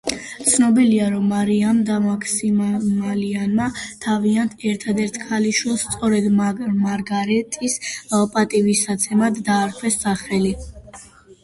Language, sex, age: Georgian, female, 19-29